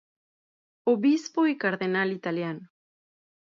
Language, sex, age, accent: Spanish, female, 30-39, México